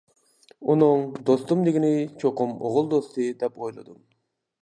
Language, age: Uyghur, 30-39